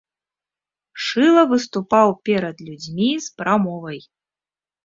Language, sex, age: Belarusian, female, 30-39